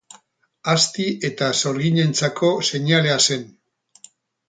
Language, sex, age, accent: Basque, male, 60-69, Erdialdekoa edo Nafarra (Gipuzkoa, Nafarroa)